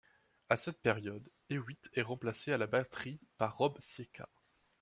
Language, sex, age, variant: French, male, 19-29, Français de métropole